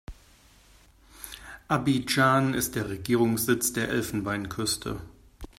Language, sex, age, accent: German, male, 50-59, Deutschland Deutsch